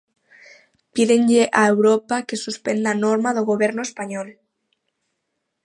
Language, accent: Galician, Atlántico (seseo e gheada); Normativo (estándar)